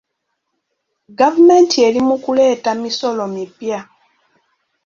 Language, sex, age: Ganda, female, 19-29